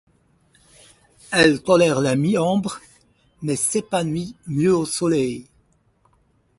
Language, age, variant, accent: French, 50-59, Français du nord de l'Afrique, Français du Maroc